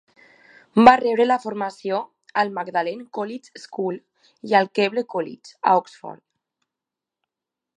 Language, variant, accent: Catalan, Valencià central, valencià